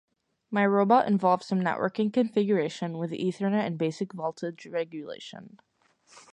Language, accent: English, United States English